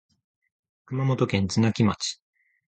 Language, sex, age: Japanese, male, 19-29